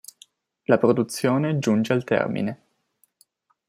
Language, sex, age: Italian, male, 19-29